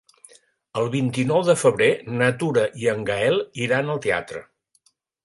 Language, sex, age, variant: Catalan, male, 60-69, Central